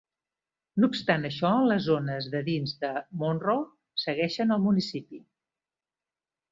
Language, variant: Catalan, Central